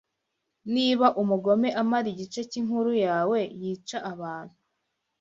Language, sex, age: Kinyarwanda, female, 19-29